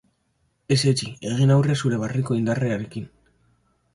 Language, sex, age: Basque, male, under 19